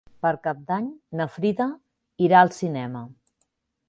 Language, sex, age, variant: Catalan, female, 40-49, Central